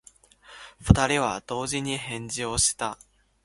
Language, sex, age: Japanese, male, 19-29